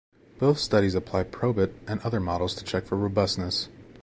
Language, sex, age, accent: English, male, 30-39, United States English